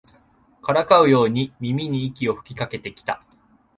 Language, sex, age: Japanese, male, 19-29